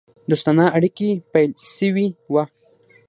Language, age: Pashto, under 19